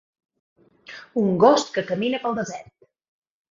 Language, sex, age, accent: Catalan, female, 30-39, Garrotxi